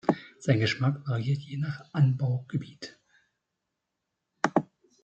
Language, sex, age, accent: German, male, 50-59, Deutschland Deutsch